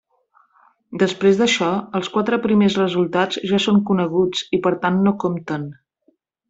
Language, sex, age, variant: Catalan, female, 40-49, Central